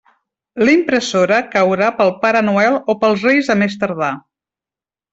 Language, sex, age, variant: Catalan, female, 40-49, Central